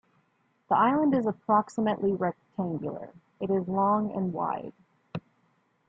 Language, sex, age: English, female, 19-29